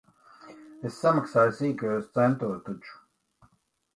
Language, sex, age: Latvian, male, 40-49